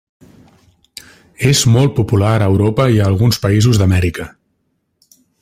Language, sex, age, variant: Catalan, male, 40-49, Central